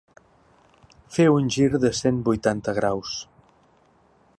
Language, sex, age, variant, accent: Catalan, male, 60-69, Central, central